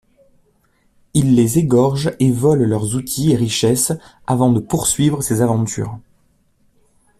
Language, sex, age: French, male, 40-49